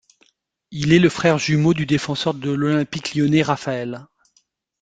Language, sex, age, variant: French, male, 50-59, Français de métropole